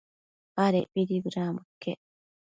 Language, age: Matsés, 19-29